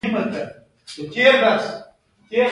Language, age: Pashto, under 19